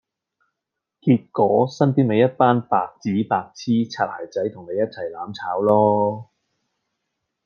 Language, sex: Cantonese, male